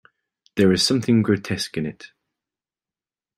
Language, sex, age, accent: English, male, 19-29, England English